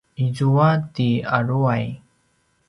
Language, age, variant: Paiwan, 30-39, pinayuanan a kinaikacedasan (東排灣語)